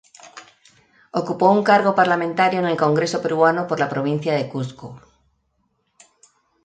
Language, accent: Spanish, España: Centro-Sur peninsular (Madrid, Toledo, Castilla-La Mancha)